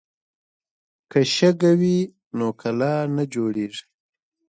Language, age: Pashto, 30-39